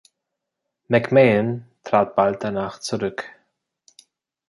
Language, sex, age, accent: German, male, 19-29, Deutschland Deutsch